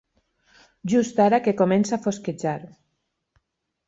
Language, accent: Catalan, valencià